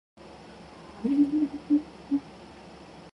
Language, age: English, 19-29